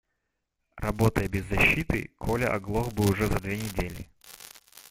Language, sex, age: Russian, male, 19-29